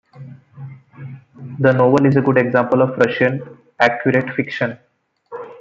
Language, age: English, 19-29